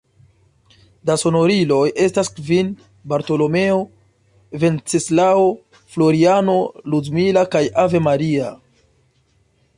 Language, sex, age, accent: Esperanto, male, 19-29, Internacia